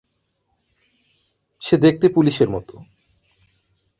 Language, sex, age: Bengali, male, 30-39